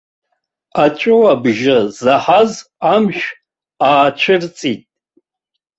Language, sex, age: Abkhazian, male, 60-69